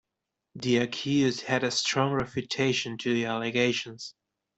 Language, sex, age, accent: English, male, 19-29, United States English